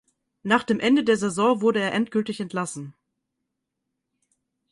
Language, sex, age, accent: German, female, 19-29, Deutschland Deutsch